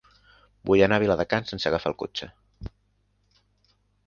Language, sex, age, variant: Catalan, male, under 19, Central